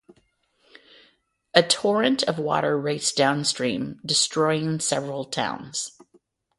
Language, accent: English, United States English